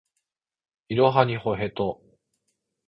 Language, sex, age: Japanese, male, 40-49